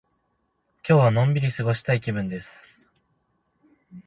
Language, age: Japanese, 19-29